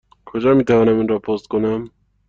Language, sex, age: Persian, male, 19-29